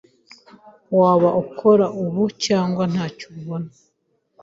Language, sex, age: Kinyarwanda, female, 19-29